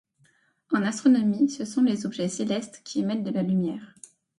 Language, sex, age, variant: French, female, 19-29, Français de métropole